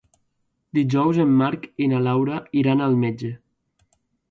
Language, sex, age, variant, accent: Catalan, male, 19-29, Valencià central, valencià